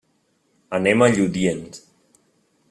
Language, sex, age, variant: Catalan, male, 19-29, Central